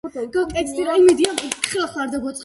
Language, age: Georgian, under 19